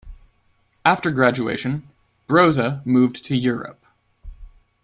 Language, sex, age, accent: English, male, 19-29, United States English